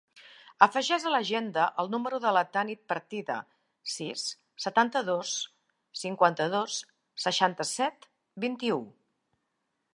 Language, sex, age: Catalan, female, 50-59